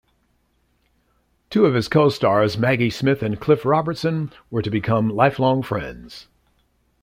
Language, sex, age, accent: English, male, 60-69, United States English